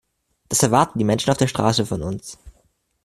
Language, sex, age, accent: German, male, under 19, Deutschland Deutsch